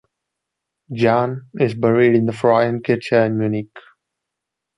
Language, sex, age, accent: English, male, 19-29, India and South Asia (India, Pakistan, Sri Lanka)